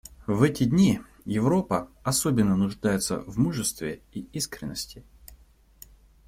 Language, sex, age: Russian, male, 30-39